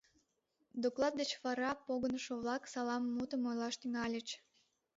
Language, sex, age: Mari, female, under 19